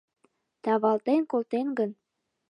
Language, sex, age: Mari, female, under 19